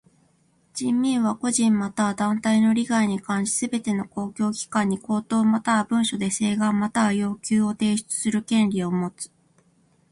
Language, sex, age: Japanese, female, 40-49